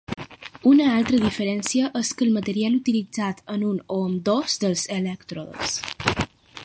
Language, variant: Catalan, Balear